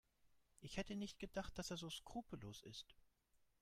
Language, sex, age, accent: German, male, 30-39, Deutschland Deutsch